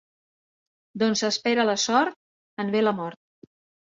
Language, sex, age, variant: Catalan, female, 50-59, Central